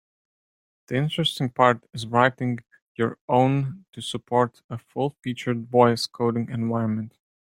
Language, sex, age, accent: English, male, 19-29, United States English